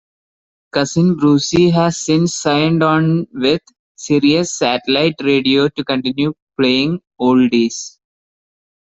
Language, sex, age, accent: English, male, 19-29, India and South Asia (India, Pakistan, Sri Lanka)